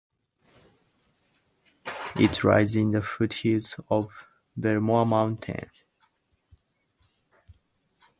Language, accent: English, United States English